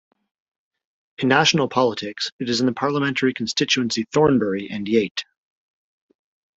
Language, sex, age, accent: English, male, 30-39, Canadian English